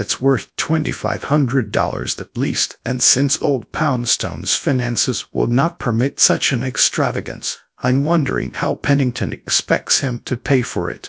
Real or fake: fake